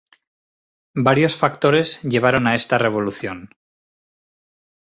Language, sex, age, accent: Spanish, male, 30-39, España: Norte peninsular (Asturias, Castilla y León, Cantabria, País Vasco, Navarra, Aragón, La Rioja, Guadalajara, Cuenca)